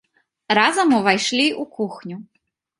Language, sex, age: Belarusian, female, 19-29